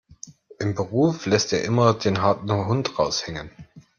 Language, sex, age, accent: German, male, 30-39, Deutschland Deutsch